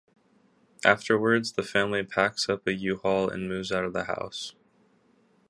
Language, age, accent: English, under 19, United States English